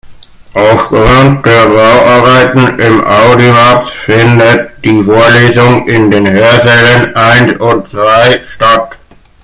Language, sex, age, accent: German, male, 19-29, Deutschland Deutsch